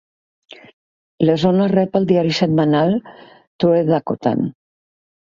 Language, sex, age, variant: Catalan, female, 70-79, Central